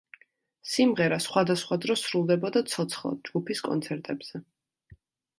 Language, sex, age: Georgian, female, 19-29